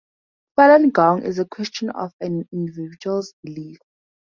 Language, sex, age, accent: English, female, under 19, Southern African (South Africa, Zimbabwe, Namibia)